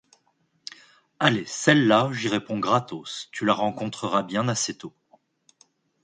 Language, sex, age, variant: French, male, 30-39, Français de métropole